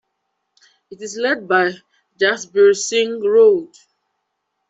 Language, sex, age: English, female, 30-39